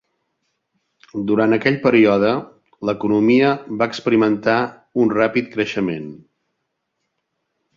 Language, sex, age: Catalan, male, 60-69